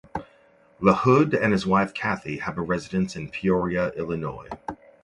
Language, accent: English, United States English